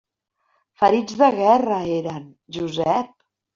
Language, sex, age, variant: Catalan, female, 50-59, Central